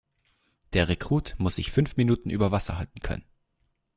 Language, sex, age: German, male, under 19